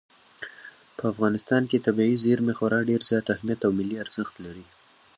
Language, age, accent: Pashto, 19-29, معیاري پښتو